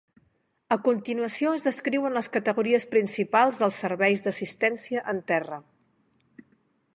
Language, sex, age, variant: Catalan, female, 50-59, Central